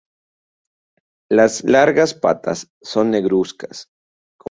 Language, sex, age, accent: Spanish, male, 19-29, México